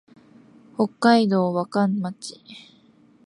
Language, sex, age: Japanese, female, 19-29